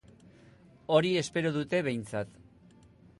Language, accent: Basque, Mendebalekoa (Araba, Bizkaia, Gipuzkoako mendebaleko herri batzuk)